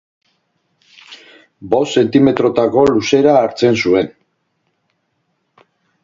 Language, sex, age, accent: Basque, male, 40-49, Mendebalekoa (Araba, Bizkaia, Gipuzkoako mendebaleko herri batzuk)